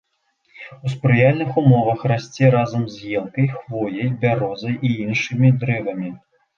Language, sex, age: Belarusian, male, 19-29